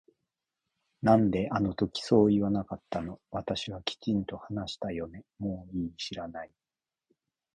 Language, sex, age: Japanese, male, 30-39